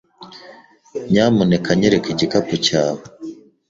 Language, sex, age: Kinyarwanda, male, 19-29